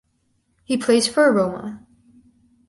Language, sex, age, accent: English, female, under 19, United States English